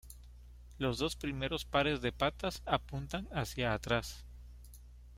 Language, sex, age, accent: Spanish, male, 30-39, México